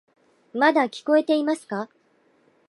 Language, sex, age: Japanese, female, 19-29